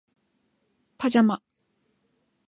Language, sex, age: Japanese, female, 19-29